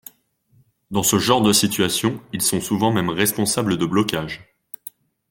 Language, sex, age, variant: French, male, 19-29, Français de métropole